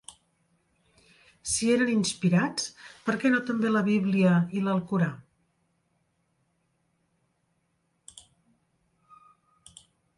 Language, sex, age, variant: Catalan, female, 50-59, Central